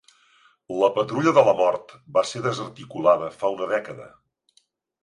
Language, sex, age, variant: Catalan, male, 60-69, Central